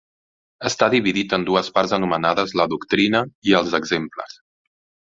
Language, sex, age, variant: Catalan, male, 30-39, Central